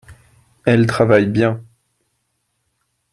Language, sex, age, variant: French, male, 19-29, Français de métropole